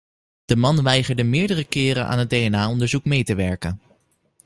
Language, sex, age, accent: Dutch, male, 19-29, Nederlands Nederlands